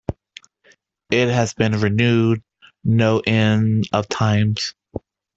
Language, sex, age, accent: English, male, 30-39, United States English